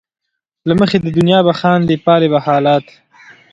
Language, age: Pashto, 19-29